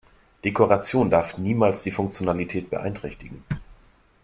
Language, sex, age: German, male, 40-49